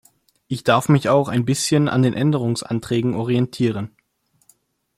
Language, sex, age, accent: German, male, 19-29, Deutschland Deutsch